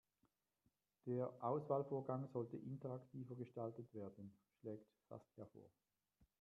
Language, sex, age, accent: German, male, 50-59, Schweizerdeutsch